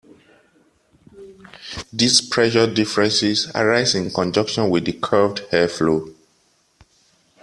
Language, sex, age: English, male, 30-39